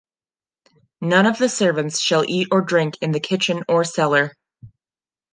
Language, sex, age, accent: English, female, 30-39, United States English